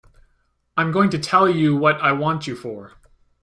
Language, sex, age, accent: English, male, 19-29, Canadian English